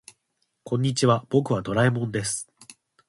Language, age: Japanese, 19-29